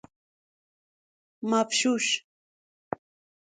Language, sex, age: Persian, female, 19-29